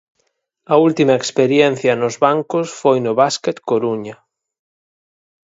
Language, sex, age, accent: Galician, male, 40-49, Atlántico (seseo e gheada)